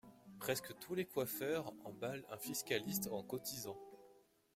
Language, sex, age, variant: French, male, 19-29, Français de métropole